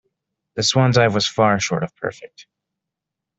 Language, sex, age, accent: English, male, 19-29, United States English